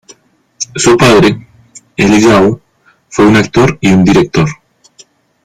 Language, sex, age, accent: Spanish, male, 19-29, Andino-Pacífico: Colombia, Perú, Ecuador, oeste de Bolivia y Venezuela andina